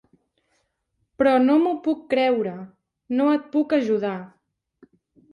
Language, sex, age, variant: Catalan, female, 19-29, Central